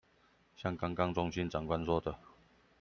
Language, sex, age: Chinese, male, 40-49